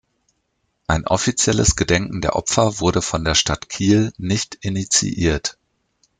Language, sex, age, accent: German, male, 40-49, Deutschland Deutsch